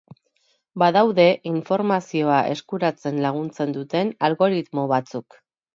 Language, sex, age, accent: Basque, female, 40-49, Erdialdekoa edo Nafarra (Gipuzkoa, Nafarroa)